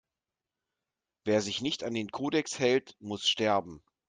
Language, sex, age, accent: German, male, 40-49, Deutschland Deutsch